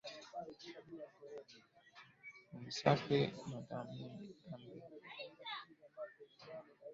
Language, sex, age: Swahili, male, 19-29